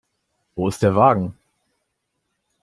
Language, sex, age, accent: German, male, 19-29, Deutschland Deutsch